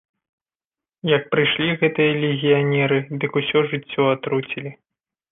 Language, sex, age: Belarusian, male, 30-39